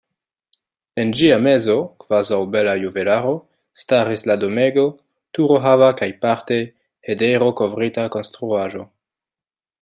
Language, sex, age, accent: Esperanto, male, under 19, Internacia